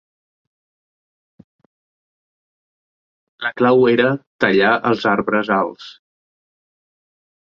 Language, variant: Catalan, Central